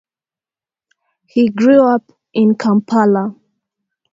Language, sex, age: English, female, 19-29